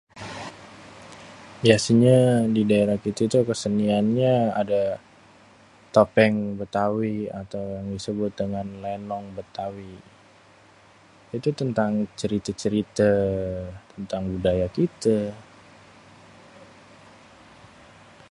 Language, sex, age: Betawi, male, 30-39